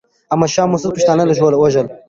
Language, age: Pashto, 19-29